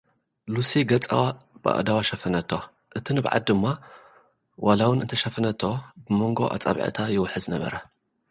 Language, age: Tigrinya, 40-49